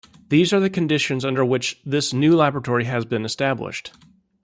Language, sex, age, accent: English, male, 30-39, United States English